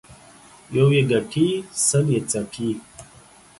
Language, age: Pashto, 30-39